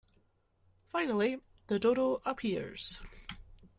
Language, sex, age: English, female, 30-39